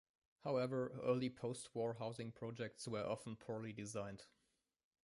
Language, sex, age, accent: English, male, 19-29, United States English